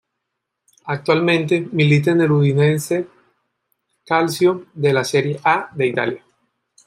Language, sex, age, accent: Spanish, male, 30-39, Caribe: Cuba, Venezuela, Puerto Rico, República Dominicana, Panamá, Colombia caribeña, México caribeño, Costa del golfo de México